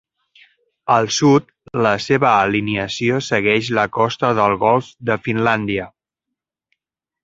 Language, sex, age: Catalan, male, 40-49